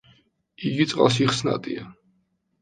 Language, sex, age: Georgian, male, 19-29